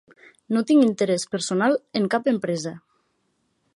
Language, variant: Catalan, Nord-Occidental